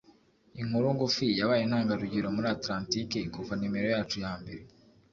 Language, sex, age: Kinyarwanda, male, 19-29